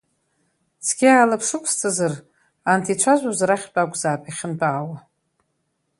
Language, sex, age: Abkhazian, female, 50-59